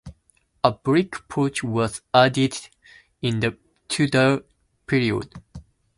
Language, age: English, 19-29